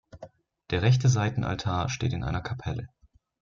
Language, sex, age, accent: German, male, 19-29, Deutschland Deutsch